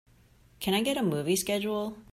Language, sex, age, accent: English, female, 30-39, United States English